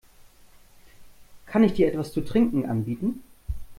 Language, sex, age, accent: German, male, 30-39, Deutschland Deutsch